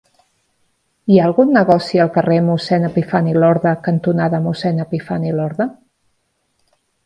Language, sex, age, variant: Catalan, female, 40-49, Central